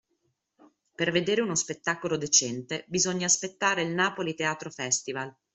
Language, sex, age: Italian, female, 30-39